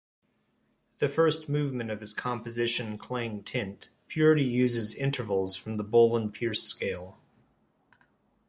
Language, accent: English, United States English